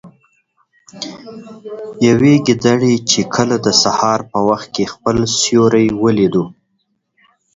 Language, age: Pashto, 19-29